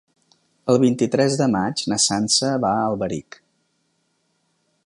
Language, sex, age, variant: Catalan, male, 50-59, Central